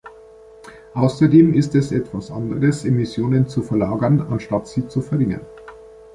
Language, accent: German, Deutschland Deutsch